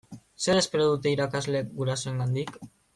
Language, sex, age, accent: Basque, male, 19-29, Mendebalekoa (Araba, Bizkaia, Gipuzkoako mendebaleko herri batzuk)